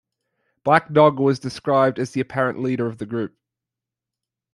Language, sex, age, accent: English, male, 19-29, Australian English